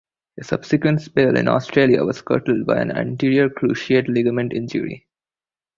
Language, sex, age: English, male, 19-29